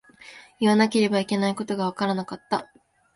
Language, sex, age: Japanese, female, 19-29